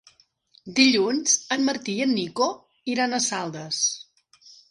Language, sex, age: Catalan, female, 40-49